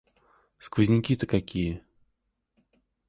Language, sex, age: Russian, male, 30-39